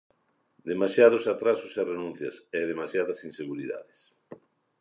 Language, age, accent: Galician, 60-69, Normativo (estándar)